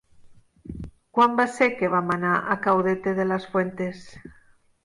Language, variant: Catalan, Nord-Occidental